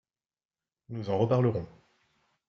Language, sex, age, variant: French, male, 19-29, Français de métropole